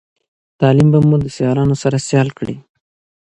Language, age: Pashto, 19-29